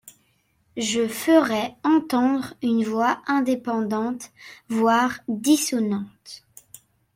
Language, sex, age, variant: French, female, under 19, Français de métropole